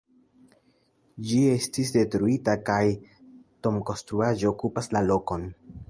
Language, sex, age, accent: Esperanto, male, 19-29, Internacia